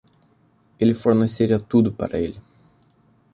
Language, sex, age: Portuguese, male, 19-29